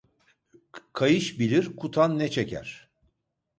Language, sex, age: Turkish, male, 60-69